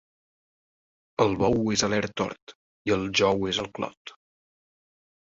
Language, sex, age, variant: Catalan, male, 19-29, Central